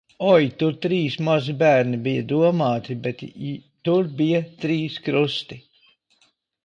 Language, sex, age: Latvian, male, 50-59